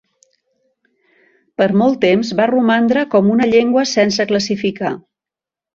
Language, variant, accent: Catalan, Central, central